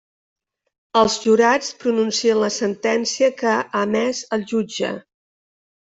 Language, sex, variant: Catalan, female, Central